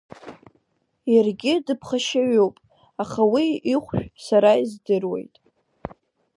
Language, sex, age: Abkhazian, female, under 19